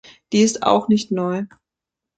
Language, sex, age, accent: German, female, 19-29, Deutschland Deutsch